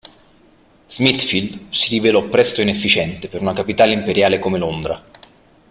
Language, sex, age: Italian, male, 30-39